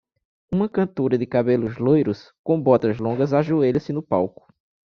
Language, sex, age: Portuguese, male, 19-29